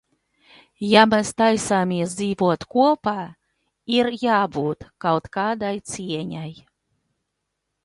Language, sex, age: Latvian, female, 40-49